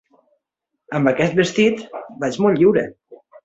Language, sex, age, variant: Catalan, female, 40-49, Nord-Occidental